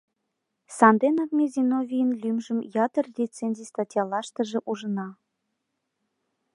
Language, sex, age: Mari, female, 19-29